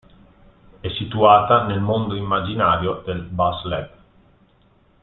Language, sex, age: Italian, male, 40-49